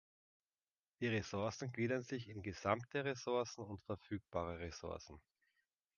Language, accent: German, Österreichisches Deutsch